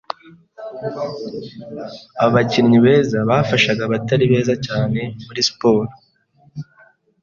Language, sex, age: Kinyarwanda, male, 19-29